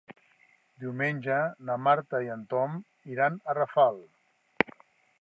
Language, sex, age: Catalan, male, 60-69